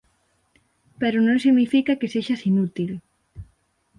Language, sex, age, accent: Galician, female, 19-29, Atlántico (seseo e gheada)